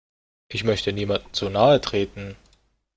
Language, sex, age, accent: German, male, 19-29, Österreichisches Deutsch